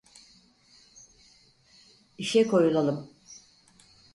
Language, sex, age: Turkish, female, 60-69